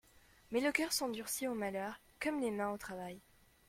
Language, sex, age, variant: French, female, under 19, Français de métropole